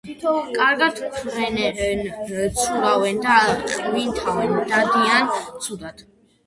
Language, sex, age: Georgian, female, under 19